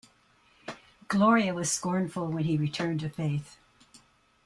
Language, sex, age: English, female, 70-79